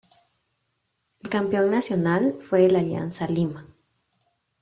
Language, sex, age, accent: Spanish, female, 30-39, América central